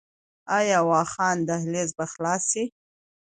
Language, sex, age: Pashto, female, 19-29